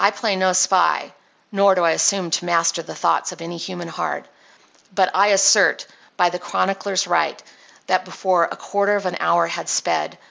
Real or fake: real